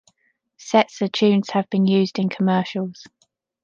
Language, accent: English, England English